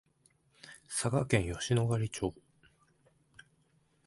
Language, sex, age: Japanese, male, 19-29